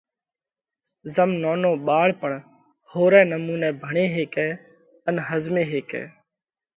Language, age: Parkari Koli, 19-29